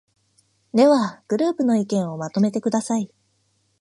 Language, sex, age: Japanese, female, 19-29